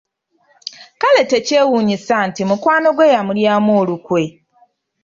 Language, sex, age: Ganda, female, 30-39